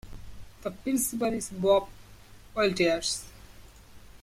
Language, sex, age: English, male, 19-29